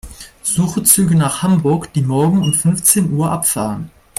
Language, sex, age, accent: German, male, 19-29, Deutschland Deutsch